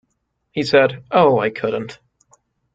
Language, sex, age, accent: English, male, 19-29, United States English